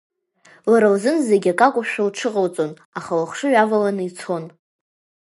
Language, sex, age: Abkhazian, female, 19-29